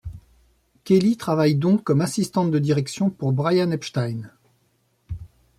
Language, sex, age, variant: French, male, 40-49, Français de métropole